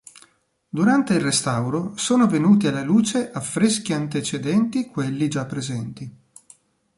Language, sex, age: Italian, male, 40-49